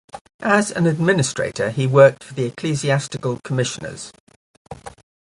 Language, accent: English, England English